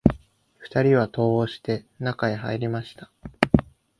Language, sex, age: Japanese, male, 19-29